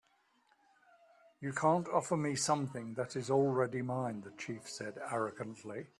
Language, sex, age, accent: English, male, 70-79, England English